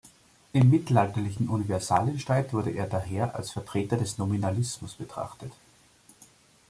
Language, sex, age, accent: German, male, 30-39, Österreichisches Deutsch